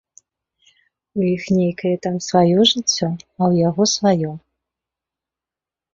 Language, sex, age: Belarusian, female, 30-39